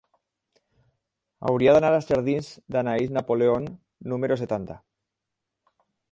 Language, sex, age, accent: Catalan, male, 50-59, valencià